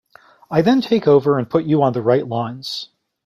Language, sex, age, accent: English, male, 40-49, United States English